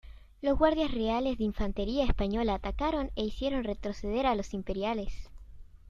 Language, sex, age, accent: Spanish, female, under 19, Rioplatense: Argentina, Uruguay, este de Bolivia, Paraguay